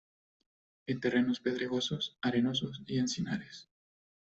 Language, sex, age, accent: Spanish, male, 30-39, América central